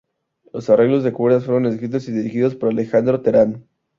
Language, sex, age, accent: Spanish, male, 19-29, México